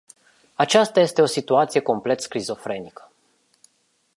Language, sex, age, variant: Romanian, male, 40-49, Romanian-Romania